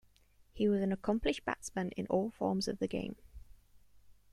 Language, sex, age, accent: English, female, 19-29, England English